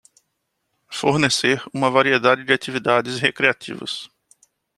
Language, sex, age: Portuguese, male, 40-49